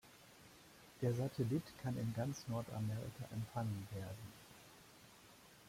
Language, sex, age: German, male, 50-59